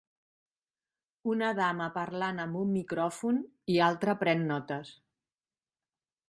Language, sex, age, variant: Catalan, female, 60-69, Central